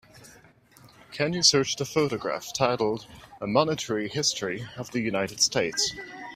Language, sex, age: English, male, 19-29